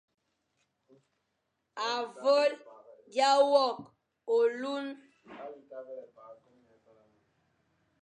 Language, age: Fang, under 19